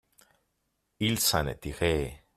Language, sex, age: French, male, 30-39